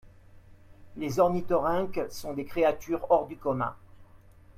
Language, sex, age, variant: French, male, 50-59, Français de métropole